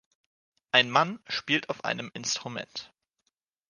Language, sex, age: German, male, 19-29